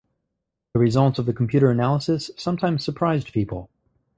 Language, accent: English, United States English